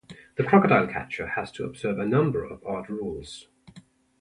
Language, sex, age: English, male, 30-39